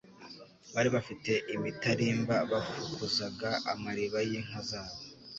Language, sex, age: Kinyarwanda, male, 19-29